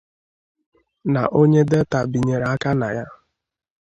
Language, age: Igbo, 30-39